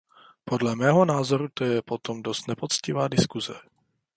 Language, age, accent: Czech, 19-29, pražský